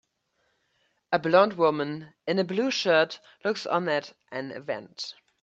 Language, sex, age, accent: English, male, 19-29, United States English